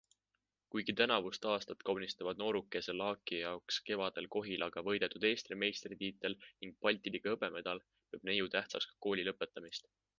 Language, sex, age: Estonian, male, 19-29